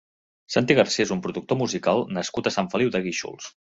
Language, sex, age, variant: Catalan, male, 30-39, Central